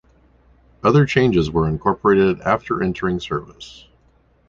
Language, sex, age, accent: English, male, 40-49, United States English